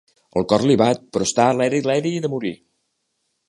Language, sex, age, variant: Catalan, male, 60-69, Central